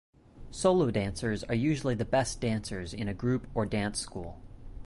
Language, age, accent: English, 19-29, United States English